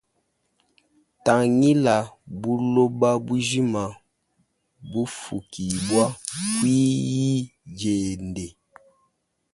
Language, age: Luba-Lulua, 19-29